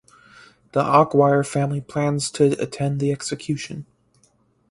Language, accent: English, United States English